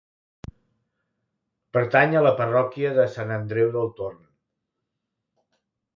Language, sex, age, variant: Catalan, male, 60-69, Central